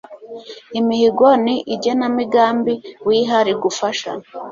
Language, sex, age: Kinyarwanda, female, 30-39